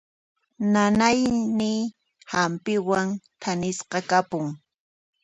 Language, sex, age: Puno Quechua, female, 40-49